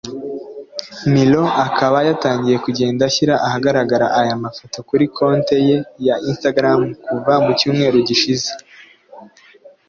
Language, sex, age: Kinyarwanda, male, 19-29